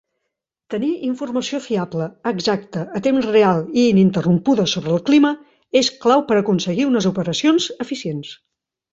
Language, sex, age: Catalan, female, 50-59